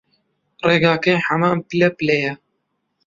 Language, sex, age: Central Kurdish, male, 19-29